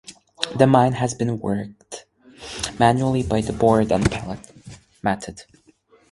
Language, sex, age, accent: English, male, 19-29, United States English